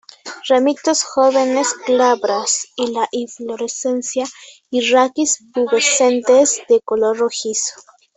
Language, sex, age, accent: Spanish, female, 19-29, España: Norte peninsular (Asturias, Castilla y León, Cantabria, País Vasco, Navarra, Aragón, La Rioja, Guadalajara, Cuenca)